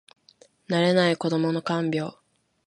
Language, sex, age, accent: Japanese, female, 19-29, 標準語